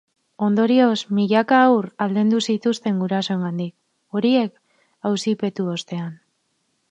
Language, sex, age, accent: Basque, female, 19-29, Mendebalekoa (Araba, Bizkaia, Gipuzkoako mendebaleko herri batzuk)